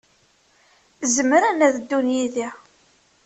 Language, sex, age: Kabyle, female, 30-39